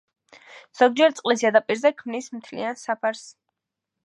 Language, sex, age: Georgian, female, 19-29